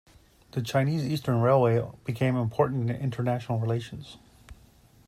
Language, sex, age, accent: English, male, 40-49, United States English